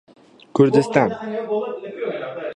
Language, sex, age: Central Kurdish, male, under 19